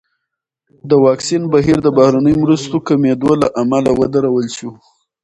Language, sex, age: Pashto, male, 19-29